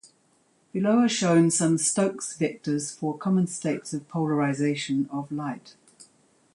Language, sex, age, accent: English, female, 70-79, New Zealand English